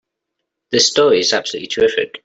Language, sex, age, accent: English, male, 19-29, England English